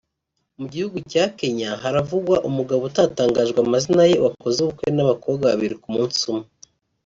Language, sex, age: Kinyarwanda, male, 30-39